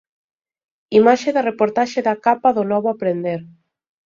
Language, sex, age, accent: Galician, female, 30-39, Central (gheada)